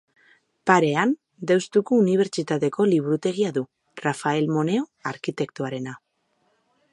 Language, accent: Basque, Mendebalekoa (Araba, Bizkaia, Gipuzkoako mendebaleko herri batzuk)